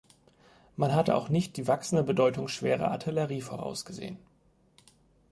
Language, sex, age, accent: German, male, 19-29, Deutschland Deutsch